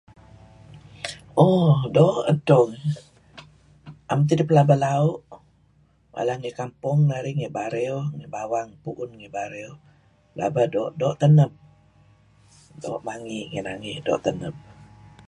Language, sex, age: Kelabit, female, 60-69